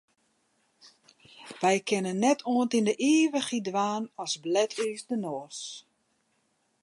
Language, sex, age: Western Frisian, female, 60-69